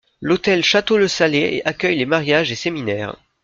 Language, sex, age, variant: French, female, 19-29, Français de métropole